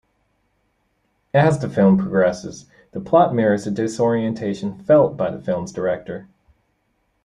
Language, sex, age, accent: English, male, 30-39, United States English